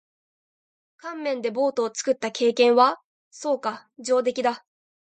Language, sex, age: Japanese, female, 19-29